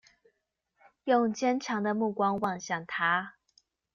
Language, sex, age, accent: Chinese, female, 30-39, 出生地：臺中市